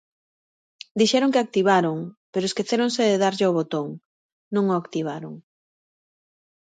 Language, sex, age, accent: Galician, female, 40-49, Oriental (común en zona oriental)